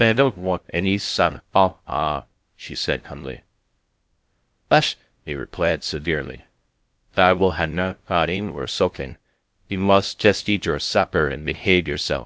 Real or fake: fake